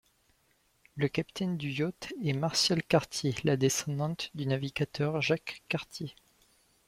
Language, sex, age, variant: French, male, 30-39, Français de métropole